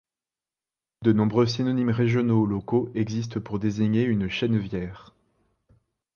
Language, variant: French, Français de métropole